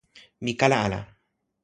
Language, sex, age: Toki Pona, male, 19-29